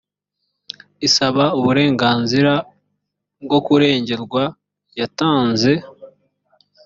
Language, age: Kinyarwanda, 19-29